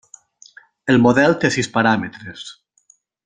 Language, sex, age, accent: Catalan, male, 19-29, valencià